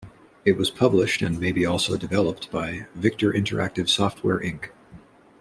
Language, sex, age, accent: English, male, 30-39, United States English